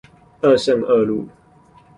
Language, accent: Chinese, 出生地：新北市